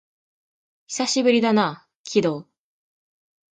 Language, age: Japanese, 19-29